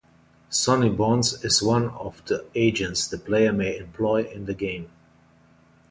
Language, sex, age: English, male, 50-59